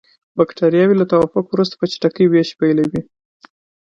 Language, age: Pashto, 19-29